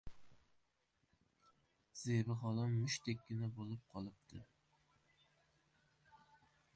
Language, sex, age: Uzbek, male, 19-29